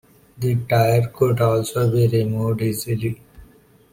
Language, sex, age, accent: English, male, 19-29, India and South Asia (India, Pakistan, Sri Lanka)